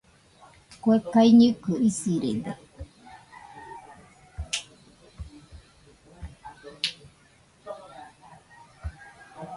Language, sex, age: Nüpode Huitoto, female, 40-49